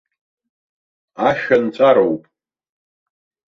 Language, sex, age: Abkhazian, male, 30-39